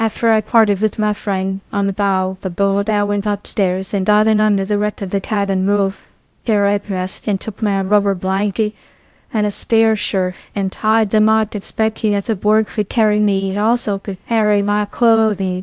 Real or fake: fake